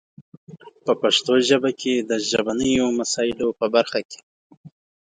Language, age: Pashto, 19-29